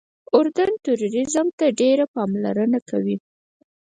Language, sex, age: Pashto, female, under 19